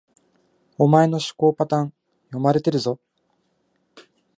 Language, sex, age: Japanese, male, 19-29